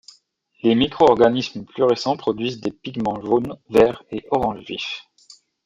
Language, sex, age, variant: French, male, 30-39, Français de métropole